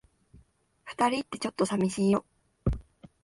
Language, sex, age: Japanese, female, 19-29